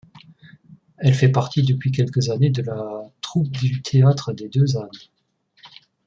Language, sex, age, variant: French, male, 30-39, Français de métropole